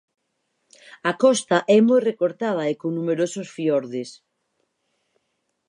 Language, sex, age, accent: Galician, female, 30-39, Normativo (estándar)